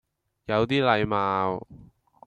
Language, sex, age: Cantonese, male, under 19